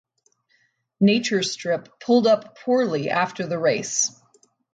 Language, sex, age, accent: English, female, 30-39, United States English